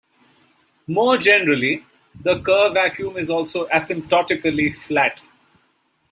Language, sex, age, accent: English, male, 50-59, India and South Asia (India, Pakistan, Sri Lanka)